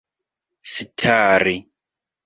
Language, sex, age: Esperanto, male, 19-29